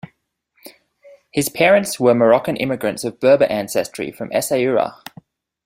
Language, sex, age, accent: English, male, 19-29, Australian English